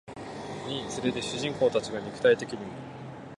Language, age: Japanese, 30-39